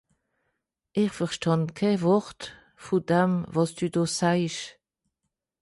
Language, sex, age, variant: Swiss German, female, 50-59, Südniederàlemmànisch (Kolmer, Gawìller, Mìlhüüsa, Àltkìrich, usw.)